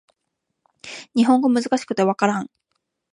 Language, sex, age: Japanese, female, 19-29